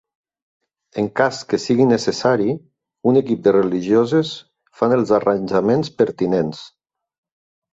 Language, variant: Catalan, Nord-Occidental